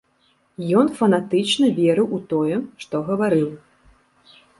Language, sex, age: Belarusian, female, 30-39